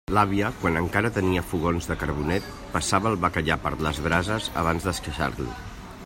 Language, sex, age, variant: Catalan, male, 40-49, Central